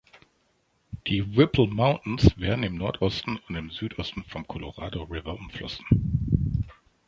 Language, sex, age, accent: German, male, 40-49, Deutschland Deutsch